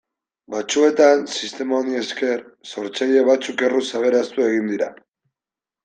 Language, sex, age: Basque, male, 19-29